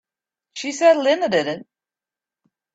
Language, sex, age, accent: English, female, 30-39, United States English